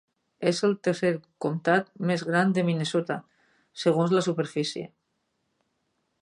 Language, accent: Catalan, valencià